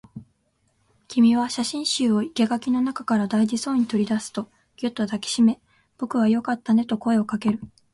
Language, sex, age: Japanese, female, 19-29